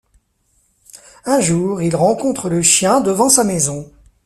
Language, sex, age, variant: French, male, 40-49, Français de métropole